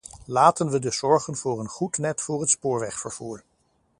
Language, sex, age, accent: Dutch, male, 50-59, Nederlands Nederlands